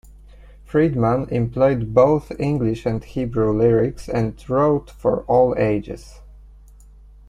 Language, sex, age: English, male, 19-29